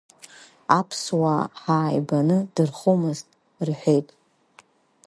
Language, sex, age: Abkhazian, female, 30-39